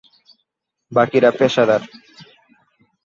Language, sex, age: Bengali, male, 19-29